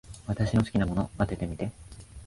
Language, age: Japanese, 19-29